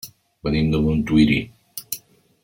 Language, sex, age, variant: Catalan, male, 50-59, Central